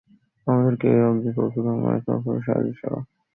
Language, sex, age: Bengali, male, 19-29